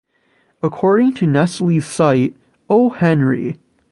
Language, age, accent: English, 19-29, United States English